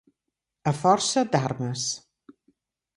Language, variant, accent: Catalan, Central, central